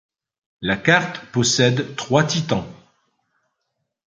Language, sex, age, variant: French, male, 50-59, Français de métropole